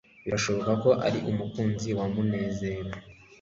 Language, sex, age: Kinyarwanda, male, 19-29